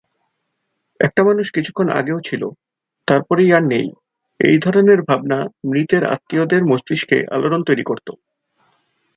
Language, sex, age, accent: Bengali, male, 30-39, Native